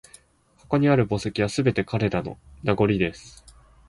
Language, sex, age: Japanese, male, 19-29